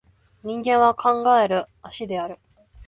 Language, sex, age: Japanese, male, 19-29